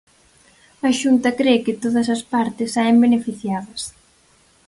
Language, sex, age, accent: Galician, female, 19-29, Central (gheada)